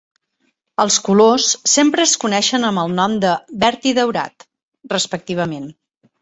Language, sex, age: Catalan, female, 40-49